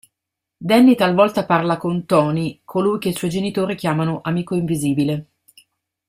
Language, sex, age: Italian, female, 40-49